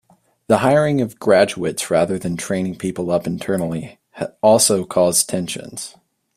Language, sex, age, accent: English, male, under 19, United States English